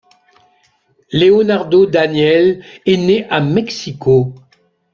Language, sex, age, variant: French, male, 50-59, Français de métropole